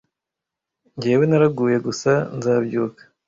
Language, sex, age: Kinyarwanda, male, 19-29